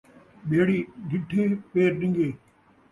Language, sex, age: Saraiki, male, 50-59